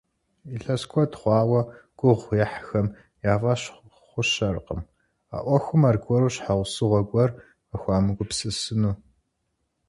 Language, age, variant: Kabardian, 19-29, Адыгэбзэ (Къэбэрдей, Кирил, псоми зэдай)